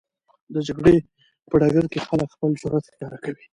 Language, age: Pashto, 19-29